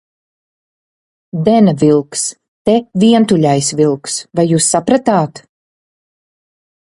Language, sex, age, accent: Latvian, female, 40-49, bez akcenta